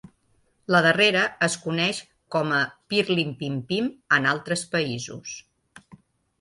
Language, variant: Catalan, Central